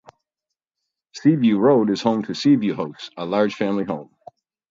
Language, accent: English, Canadian English